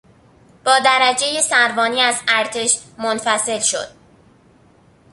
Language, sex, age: Persian, female, under 19